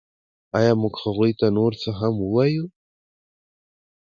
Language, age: Pashto, 19-29